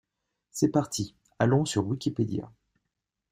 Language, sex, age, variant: French, male, 30-39, Français de métropole